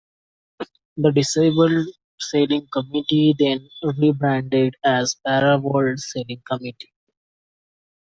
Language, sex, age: English, male, 19-29